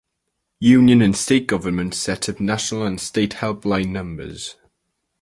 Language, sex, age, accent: English, male, under 19, England English